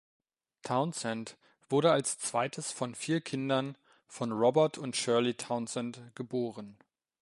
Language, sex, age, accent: German, male, 19-29, Deutschland Deutsch